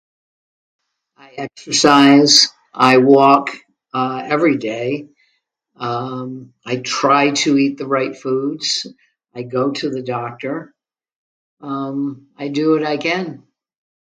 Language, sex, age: English, female, 70-79